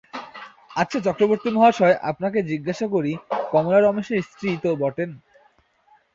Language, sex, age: Bengali, male, 19-29